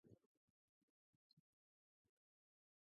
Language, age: Japanese, 19-29